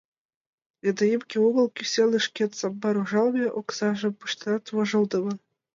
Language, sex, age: Mari, female, 19-29